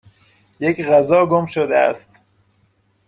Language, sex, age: Persian, male, 30-39